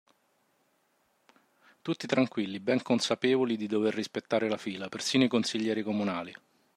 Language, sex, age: Italian, male, 40-49